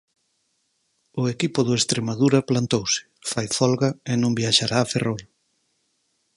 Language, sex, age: Galician, male, 50-59